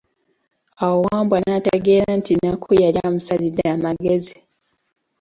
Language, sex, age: Ganda, female, 19-29